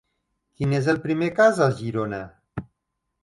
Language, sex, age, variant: Catalan, male, 30-39, Nord-Occidental